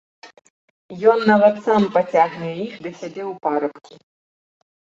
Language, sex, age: Belarusian, female, 19-29